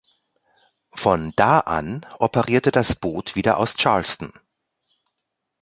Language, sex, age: German, male, 40-49